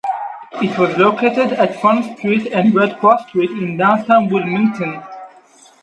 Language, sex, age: English, male, 19-29